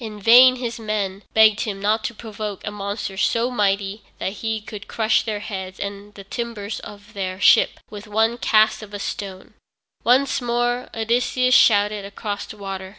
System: none